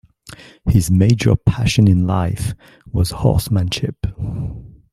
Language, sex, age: English, male, 40-49